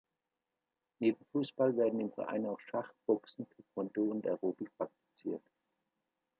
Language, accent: German, Deutschland Deutsch